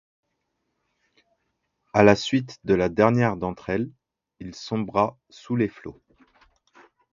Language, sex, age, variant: French, male, 30-39, Français de métropole